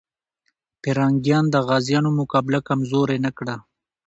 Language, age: Pashto, 19-29